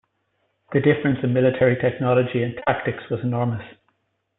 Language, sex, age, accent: English, male, 19-29, Irish English